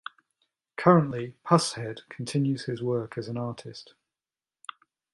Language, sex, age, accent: English, male, 40-49, England English